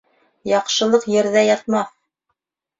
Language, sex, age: Bashkir, female, 30-39